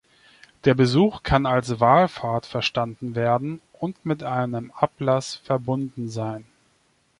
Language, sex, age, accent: German, male, 30-39, Deutschland Deutsch